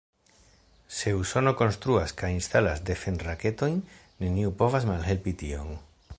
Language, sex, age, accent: Esperanto, male, 40-49, Internacia